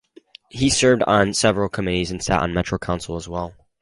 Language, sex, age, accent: English, male, under 19, United States English